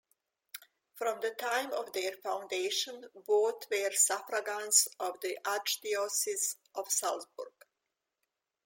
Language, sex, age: English, female, 60-69